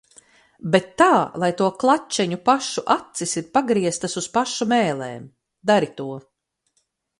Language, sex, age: Latvian, female, 50-59